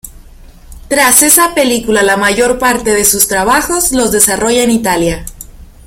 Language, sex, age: Spanish, female, 19-29